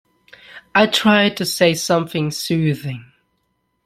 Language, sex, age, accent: English, male, 19-29, United States English